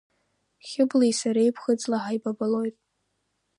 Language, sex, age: Abkhazian, female, under 19